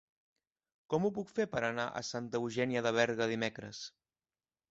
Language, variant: Catalan, Central